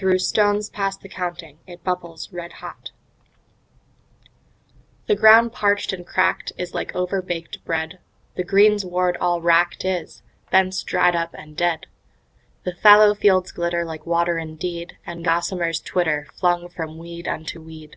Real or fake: real